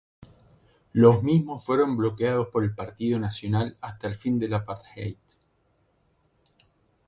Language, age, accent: Spanish, 50-59, Rioplatense: Argentina, Uruguay, este de Bolivia, Paraguay